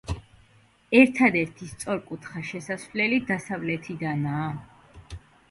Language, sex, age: Georgian, female, 19-29